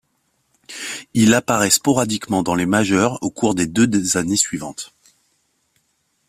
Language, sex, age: French, male, 30-39